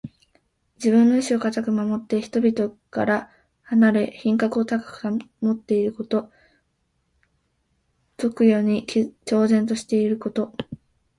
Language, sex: Japanese, female